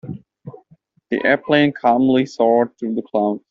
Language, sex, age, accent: English, male, 30-39, United States English